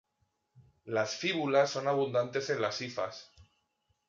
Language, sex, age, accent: Spanish, male, 30-39, España: Norte peninsular (Asturias, Castilla y León, Cantabria, País Vasco, Navarra, Aragón, La Rioja, Guadalajara, Cuenca)